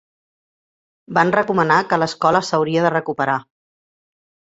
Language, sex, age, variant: Catalan, female, 50-59, Central